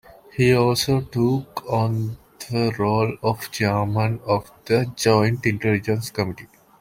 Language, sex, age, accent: English, male, 19-29, England English